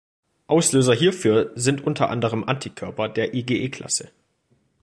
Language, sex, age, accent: German, male, under 19, Deutschland Deutsch